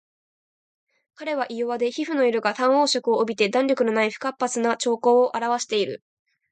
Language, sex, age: Japanese, female, 19-29